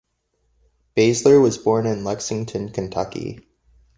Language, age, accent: English, 30-39, United States English